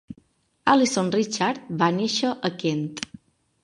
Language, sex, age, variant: Catalan, female, 40-49, Balear